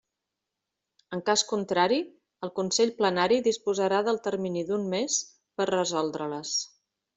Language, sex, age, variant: Catalan, female, 50-59, Central